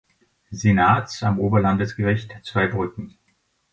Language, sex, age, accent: German, male, 60-69, Österreichisches Deutsch